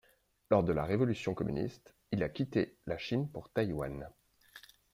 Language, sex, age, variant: French, male, 30-39, Français de métropole